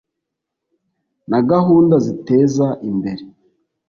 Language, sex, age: Kinyarwanda, male, 40-49